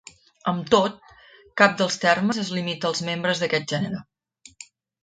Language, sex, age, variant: Catalan, female, 30-39, Central